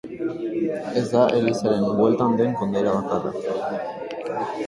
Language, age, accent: Basque, under 19, Mendebalekoa (Araba, Bizkaia, Gipuzkoako mendebaleko herri batzuk)